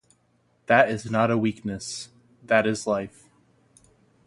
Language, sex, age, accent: English, male, under 19, United States English